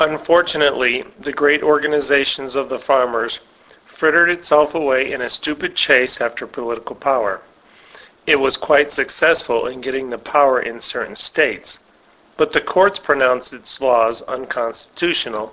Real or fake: real